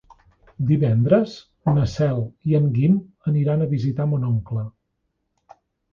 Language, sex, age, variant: Catalan, male, 40-49, Nord-Occidental